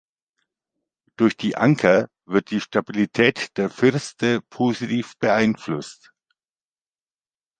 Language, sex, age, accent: German, male, 50-59, Deutschland Deutsch